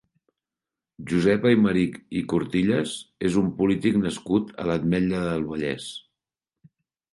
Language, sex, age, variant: Catalan, male, 50-59, Central